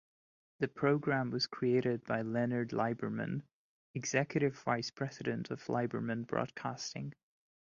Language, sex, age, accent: English, male, 30-39, India and South Asia (India, Pakistan, Sri Lanka)